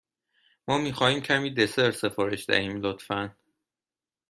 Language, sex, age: Persian, male, 30-39